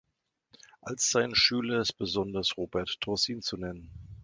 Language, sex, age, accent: German, male, 50-59, Deutschland Deutsch